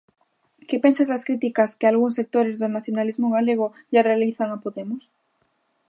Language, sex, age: Galician, female, 19-29